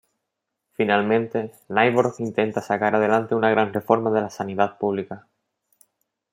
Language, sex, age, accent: Spanish, male, 19-29, España: Sur peninsular (Andalucia, Extremadura, Murcia)